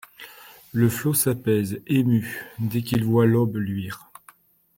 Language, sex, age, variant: French, male, 40-49, Français de métropole